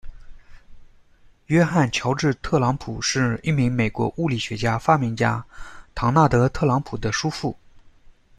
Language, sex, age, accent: Chinese, male, 30-39, 出生地：江苏省